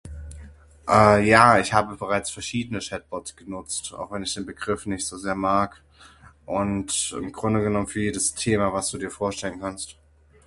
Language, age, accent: German, 30-39, Deutschland Deutsch